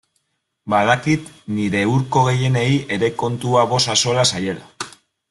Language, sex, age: Basque, male, 30-39